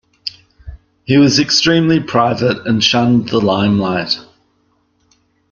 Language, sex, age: English, male, 40-49